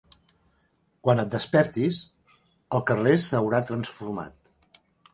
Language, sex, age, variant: Catalan, male, 60-69, Central